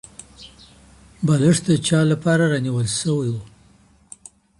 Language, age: Pashto, 50-59